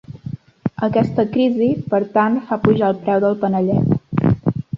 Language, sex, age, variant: Catalan, female, 19-29, Central